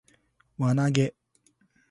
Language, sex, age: Japanese, male, 19-29